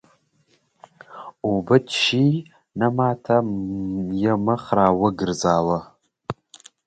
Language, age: Pashto, 19-29